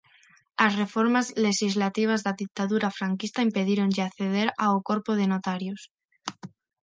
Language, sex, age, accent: Galician, female, under 19, Central (gheada); Neofalante